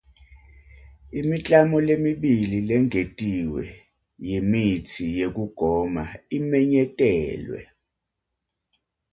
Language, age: Swati, 50-59